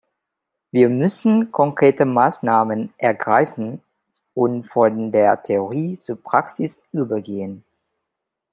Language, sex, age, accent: German, male, 30-39, Deutschland Deutsch